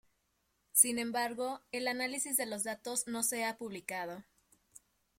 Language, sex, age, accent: Spanish, female, 19-29, México